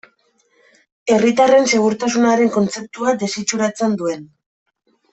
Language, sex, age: Basque, female, 30-39